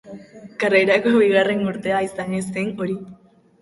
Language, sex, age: Basque, female, under 19